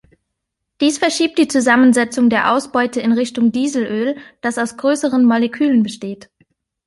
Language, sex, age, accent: German, female, 30-39, Deutschland Deutsch